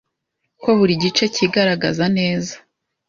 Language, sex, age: Kinyarwanda, female, 19-29